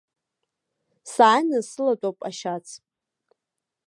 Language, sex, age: Abkhazian, female, 19-29